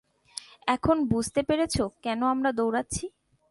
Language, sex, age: Bengali, male, 19-29